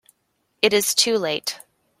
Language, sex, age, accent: English, female, 19-29, Canadian English